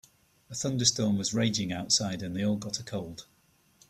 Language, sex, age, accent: English, male, 30-39, England English